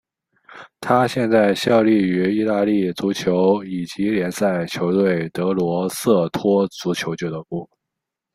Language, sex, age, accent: Chinese, male, 19-29, 出生地：河南省